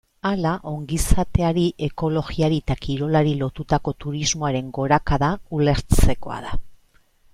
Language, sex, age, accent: Basque, female, 40-49, Mendebalekoa (Araba, Bizkaia, Gipuzkoako mendebaleko herri batzuk)